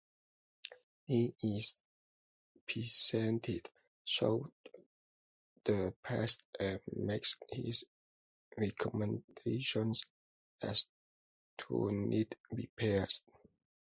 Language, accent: English, Hong Kong English